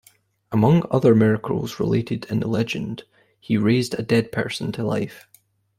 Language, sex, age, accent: English, male, 19-29, Scottish English